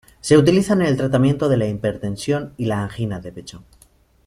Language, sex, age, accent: Spanish, male, 30-39, España: Norte peninsular (Asturias, Castilla y León, Cantabria, País Vasco, Navarra, Aragón, La Rioja, Guadalajara, Cuenca)